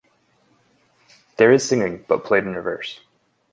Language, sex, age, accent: English, male, 19-29, United States English